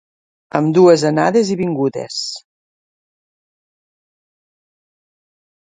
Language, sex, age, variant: Catalan, female, 50-59, Septentrional